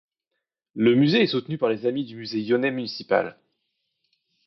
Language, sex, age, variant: French, male, 19-29, Français de métropole